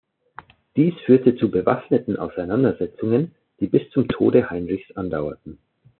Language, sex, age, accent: German, male, 40-49, Österreichisches Deutsch